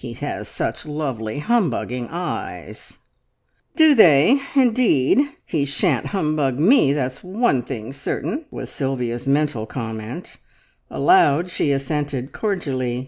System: none